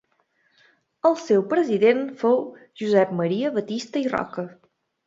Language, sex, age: Catalan, female, 19-29